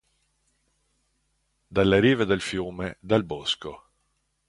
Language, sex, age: Italian, male, 60-69